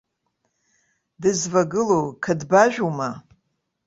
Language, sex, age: Abkhazian, female, 60-69